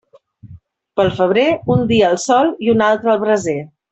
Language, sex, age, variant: Catalan, female, 40-49, Central